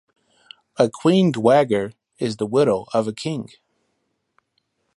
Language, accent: English, United States English